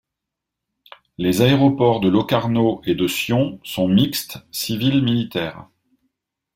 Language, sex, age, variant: French, male, 50-59, Français de métropole